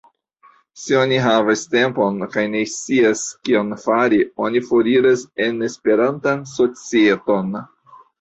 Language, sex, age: Esperanto, male, 50-59